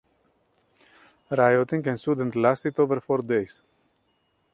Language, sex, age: English, male, 40-49